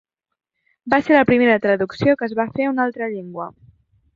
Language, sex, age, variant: Catalan, female, under 19, Central